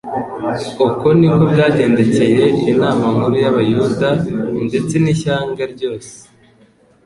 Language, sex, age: Kinyarwanda, male, 19-29